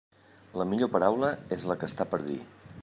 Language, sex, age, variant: Catalan, male, 50-59, Central